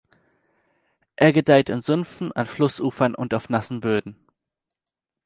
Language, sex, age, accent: German, male, 19-29, Deutschland Deutsch